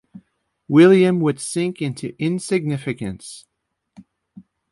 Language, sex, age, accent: English, male, 50-59, United States English